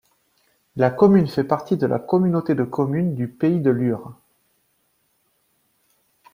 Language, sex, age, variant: French, male, 30-39, Français de métropole